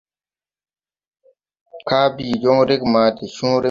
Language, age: Tupuri, 19-29